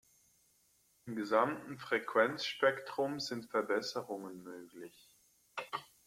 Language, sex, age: German, male, 40-49